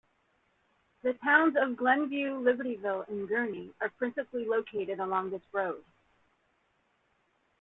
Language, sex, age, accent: English, female, 40-49, United States English